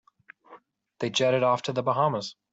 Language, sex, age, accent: English, male, 30-39, United States English